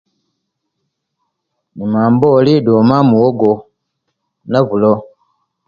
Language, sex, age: Kenyi, male, 50-59